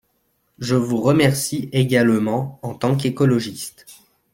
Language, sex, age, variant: French, male, 30-39, Français de métropole